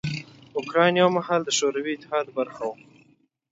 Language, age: Pashto, 19-29